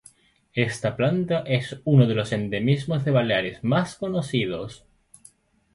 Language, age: Spanish, 19-29